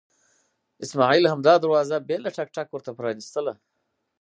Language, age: Pashto, 40-49